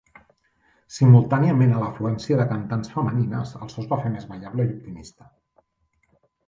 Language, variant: Catalan, Central